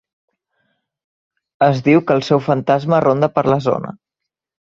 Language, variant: Catalan, Central